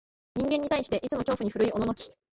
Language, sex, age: Japanese, female, under 19